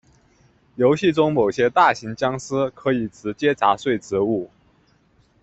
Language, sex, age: Chinese, male, 30-39